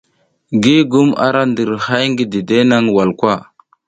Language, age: South Giziga, 30-39